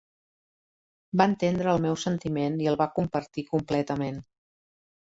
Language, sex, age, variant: Catalan, female, 50-59, Central